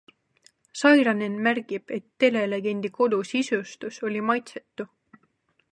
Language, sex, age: Estonian, female, 19-29